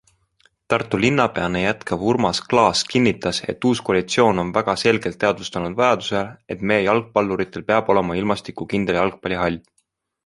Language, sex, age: Estonian, male, 19-29